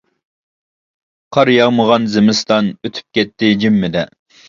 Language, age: Uyghur, 19-29